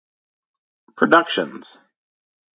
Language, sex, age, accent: English, male, 30-39, United States English